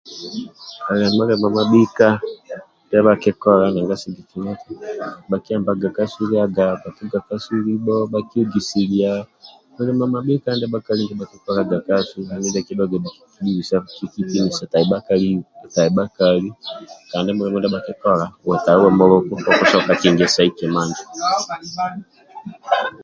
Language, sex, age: Amba (Uganda), male, 30-39